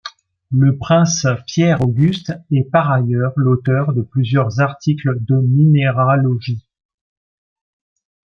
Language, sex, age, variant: French, male, 40-49, Français de métropole